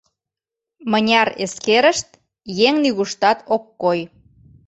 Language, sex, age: Mari, female, 30-39